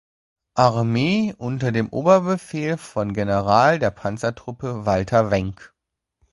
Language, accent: German, Deutschland Deutsch